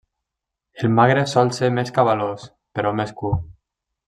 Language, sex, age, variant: Catalan, male, 19-29, Nord-Occidental